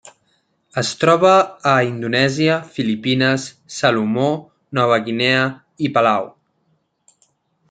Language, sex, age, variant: Catalan, male, 19-29, Central